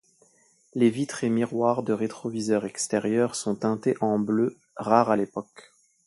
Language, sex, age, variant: French, male, 30-39, Français de métropole